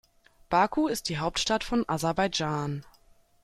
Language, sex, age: German, female, 19-29